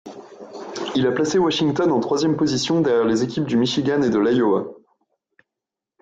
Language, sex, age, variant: French, male, 19-29, Français de métropole